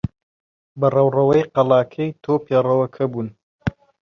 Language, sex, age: Central Kurdish, male, 19-29